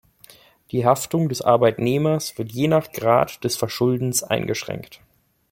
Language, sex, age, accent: German, male, 30-39, Deutschland Deutsch